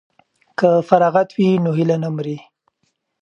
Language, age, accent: Pashto, 19-29, پکتیا ولایت، احمدزی